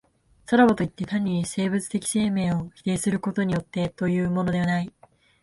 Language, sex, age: Japanese, female, 19-29